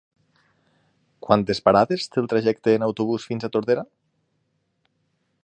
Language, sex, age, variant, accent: Catalan, male, 30-39, Central, Lleidatà